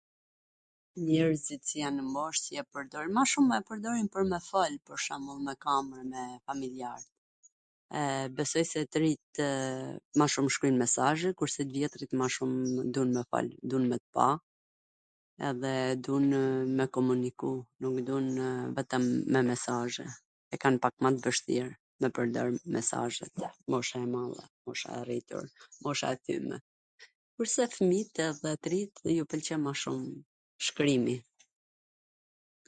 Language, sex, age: Gheg Albanian, female, 40-49